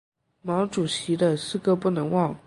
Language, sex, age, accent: Chinese, male, under 19, 出生地：江西省